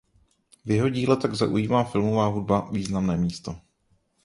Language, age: Czech, 30-39